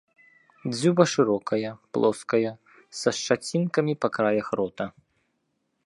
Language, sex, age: Belarusian, male, 19-29